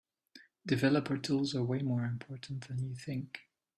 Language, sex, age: English, male, 19-29